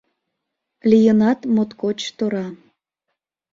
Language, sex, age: Mari, female, 19-29